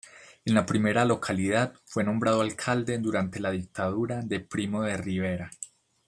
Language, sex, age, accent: Spanish, male, 19-29, Caribe: Cuba, Venezuela, Puerto Rico, República Dominicana, Panamá, Colombia caribeña, México caribeño, Costa del golfo de México